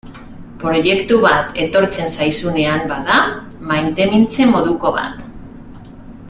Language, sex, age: Basque, female, 40-49